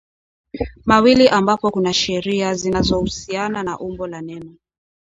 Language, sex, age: Swahili, female, 30-39